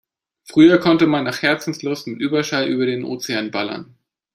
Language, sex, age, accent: German, male, 30-39, Deutschland Deutsch